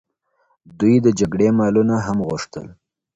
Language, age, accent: Pashto, 19-29, معیاري پښتو